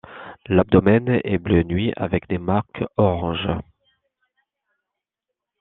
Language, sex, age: French, male, 30-39